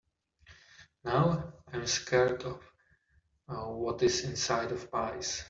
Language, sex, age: English, male, 30-39